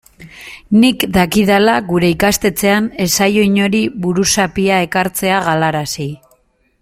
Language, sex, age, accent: Basque, female, 19-29, Mendebalekoa (Araba, Bizkaia, Gipuzkoako mendebaleko herri batzuk)